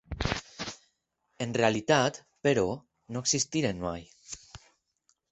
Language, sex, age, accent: Catalan, male, 30-39, valencià; valencià meridional